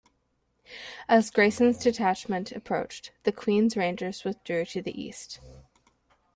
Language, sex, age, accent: English, female, 19-29, England English